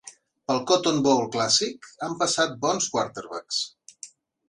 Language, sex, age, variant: Catalan, male, 30-39, Central